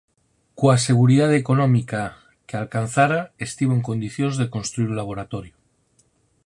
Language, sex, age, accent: Galician, male, 40-49, Normativo (estándar)